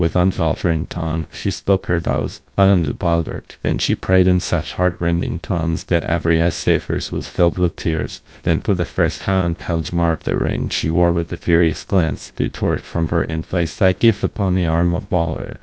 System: TTS, GlowTTS